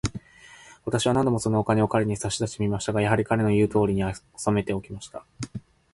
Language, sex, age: Japanese, male, 19-29